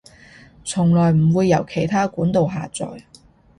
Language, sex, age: Cantonese, female, 30-39